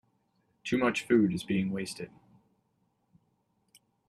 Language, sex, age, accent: English, male, 30-39, United States English